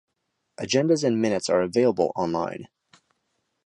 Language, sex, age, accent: English, male, 19-29, United States English